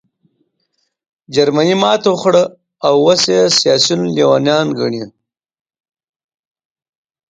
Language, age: Pashto, 40-49